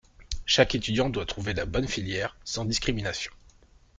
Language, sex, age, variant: French, male, 30-39, Français de métropole